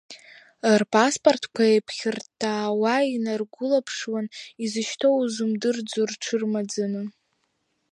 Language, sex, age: Abkhazian, female, under 19